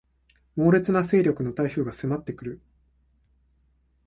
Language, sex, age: Japanese, male, 19-29